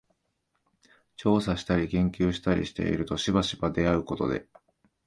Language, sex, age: Japanese, male, 19-29